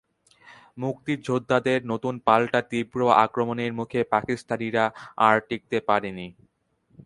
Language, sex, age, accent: Bengali, male, 19-29, fluent